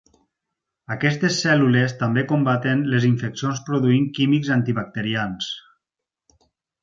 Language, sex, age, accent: Catalan, male, 30-39, valencià